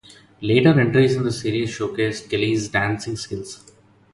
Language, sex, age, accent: English, male, 30-39, India and South Asia (India, Pakistan, Sri Lanka)